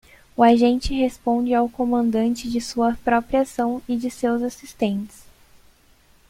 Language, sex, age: Portuguese, female, 19-29